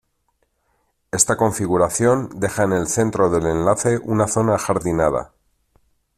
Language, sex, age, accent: Spanish, male, 40-49, España: Centro-Sur peninsular (Madrid, Toledo, Castilla-La Mancha)